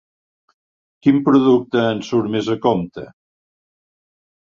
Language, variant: Catalan, Central